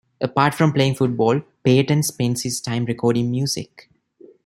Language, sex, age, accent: English, male, 19-29, India and South Asia (India, Pakistan, Sri Lanka)